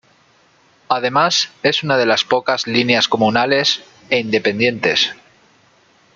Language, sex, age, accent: Spanish, male, 30-39, España: Centro-Sur peninsular (Madrid, Toledo, Castilla-La Mancha)